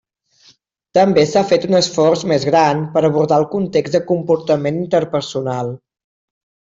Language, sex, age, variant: Catalan, male, 30-39, Septentrional